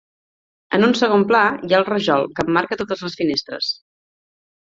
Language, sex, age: Catalan, female, 30-39